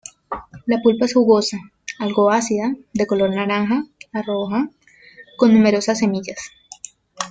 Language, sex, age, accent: Spanish, female, 19-29, Andino-Pacífico: Colombia, Perú, Ecuador, oeste de Bolivia y Venezuela andina